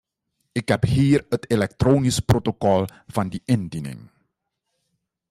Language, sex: Dutch, male